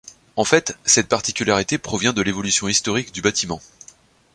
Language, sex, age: French, male, 30-39